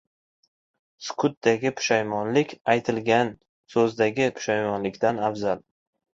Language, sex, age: Uzbek, male, 19-29